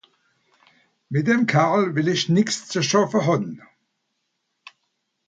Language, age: Swiss German, 60-69